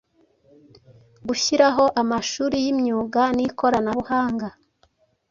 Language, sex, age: Kinyarwanda, female, 30-39